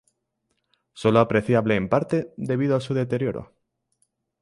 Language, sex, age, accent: Spanish, male, under 19, España: Centro-Sur peninsular (Madrid, Toledo, Castilla-La Mancha)